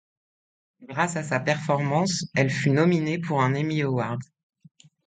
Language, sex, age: French, female, 40-49